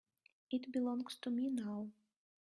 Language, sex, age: English, female, 19-29